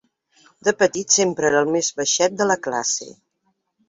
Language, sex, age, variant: Catalan, female, 50-59, Central